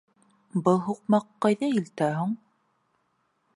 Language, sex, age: Bashkir, female, 19-29